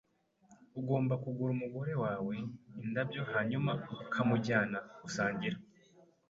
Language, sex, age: Kinyarwanda, male, 19-29